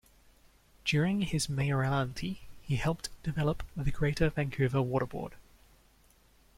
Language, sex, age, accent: English, male, 19-29, Australian English